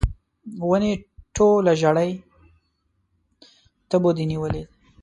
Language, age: Pashto, 19-29